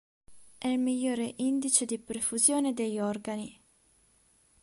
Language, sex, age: Italian, female, 19-29